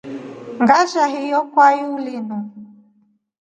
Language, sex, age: Rombo, female, 40-49